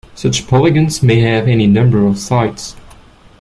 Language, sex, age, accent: English, male, 19-29, England English